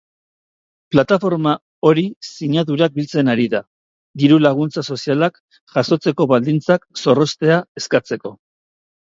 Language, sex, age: Basque, male, 40-49